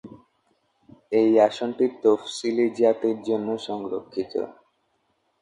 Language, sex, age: Bengali, male, under 19